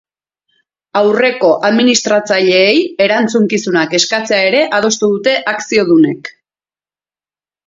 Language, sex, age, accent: Basque, female, 40-49, Erdialdekoa edo Nafarra (Gipuzkoa, Nafarroa)